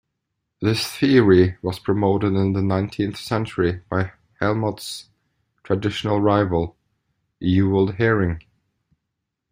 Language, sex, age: English, male, 40-49